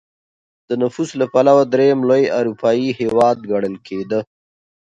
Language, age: Pashto, 30-39